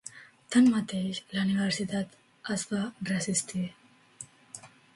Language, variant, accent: Catalan, Central, central